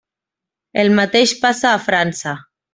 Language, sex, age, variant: Catalan, female, 19-29, Nord-Occidental